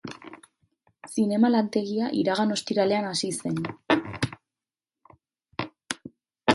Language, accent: Basque, Erdialdekoa edo Nafarra (Gipuzkoa, Nafarroa)